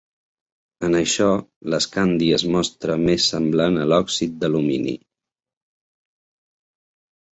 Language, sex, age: Catalan, male, 40-49